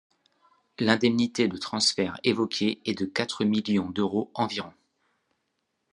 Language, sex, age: French, male, 30-39